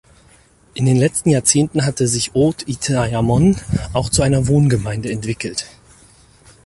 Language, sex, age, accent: German, male, 30-39, Deutschland Deutsch